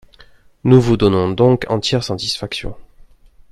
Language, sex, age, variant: French, male, 19-29, Français de métropole